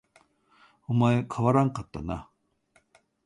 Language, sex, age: Japanese, male, 60-69